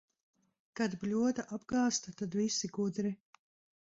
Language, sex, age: Latvian, female, 40-49